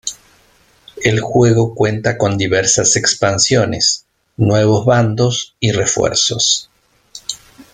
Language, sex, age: Spanish, male, 50-59